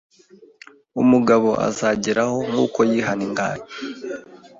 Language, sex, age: Kinyarwanda, male, 19-29